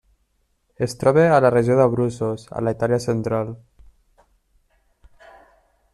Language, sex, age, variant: Catalan, male, 19-29, Nord-Occidental